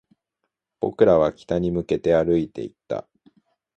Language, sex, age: Japanese, male, 19-29